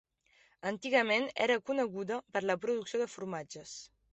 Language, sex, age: Catalan, female, 19-29